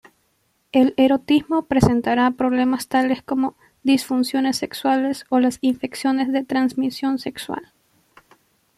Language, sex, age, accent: Spanish, female, under 19, Andino-Pacífico: Colombia, Perú, Ecuador, oeste de Bolivia y Venezuela andina